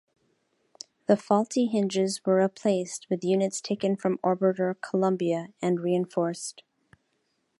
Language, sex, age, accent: English, female, 40-49, United States English